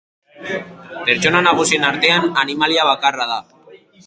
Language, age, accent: Basque, under 19, Erdialdekoa edo Nafarra (Gipuzkoa, Nafarroa)